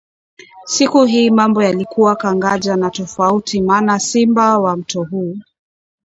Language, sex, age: Swahili, female, 30-39